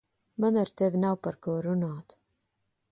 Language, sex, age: Latvian, female, 30-39